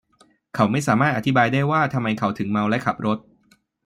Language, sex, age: Thai, male, 19-29